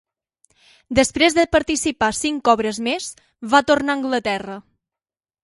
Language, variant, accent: Catalan, Balear, balear